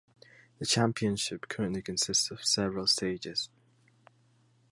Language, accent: English, United States English